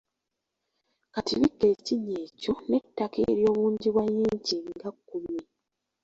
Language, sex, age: Ganda, female, 19-29